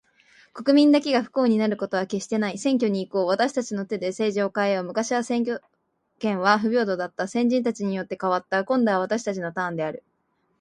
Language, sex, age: Japanese, female, 19-29